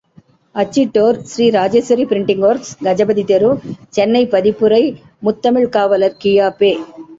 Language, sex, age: Tamil, female, 50-59